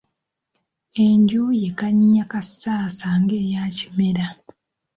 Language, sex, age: Ganda, female, 19-29